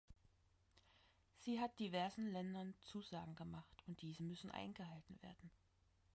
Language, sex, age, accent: German, female, 30-39, Deutschland Deutsch